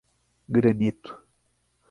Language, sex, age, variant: Portuguese, male, 30-39, Portuguese (Brasil)